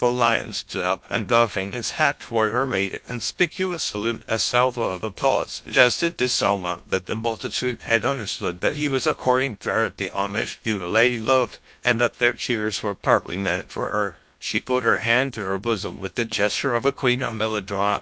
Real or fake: fake